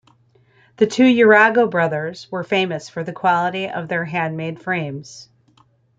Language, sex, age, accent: English, female, 40-49, United States English